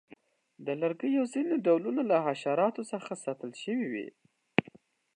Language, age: Pashto, under 19